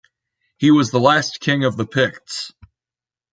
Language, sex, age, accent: English, male, 30-39, United States English